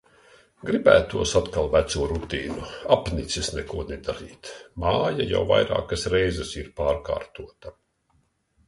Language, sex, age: Latvian, male, 60-69